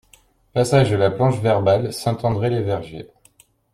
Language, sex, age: French, male, 30-39